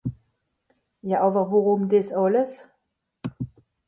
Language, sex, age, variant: Swiss German, female, 50-59, Nordniederàlemmànisch (Rishoffe, Zàwere, Bùsswìller, Hawenau, Brüemt, Stroossbùri, Molse, Dàmbàch, Schlettstàtt, Pfàlzbùri usw.)